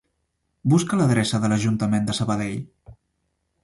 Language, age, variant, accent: Catalan, under 19, Central, central